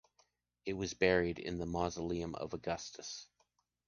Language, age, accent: English, 30-39, Canadian English